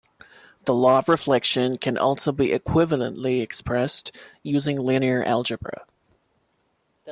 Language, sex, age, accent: English, male, 19-29, United States English